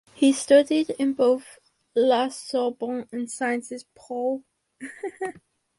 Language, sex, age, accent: English, female, under 19, England English